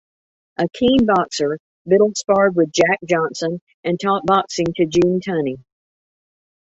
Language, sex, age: English, female, 70-79